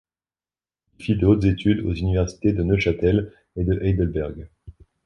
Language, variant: French, Français de métropole